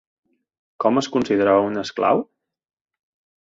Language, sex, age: Catalan, male, 30-39